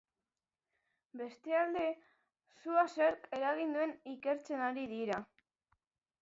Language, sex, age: Basque, male, 40-49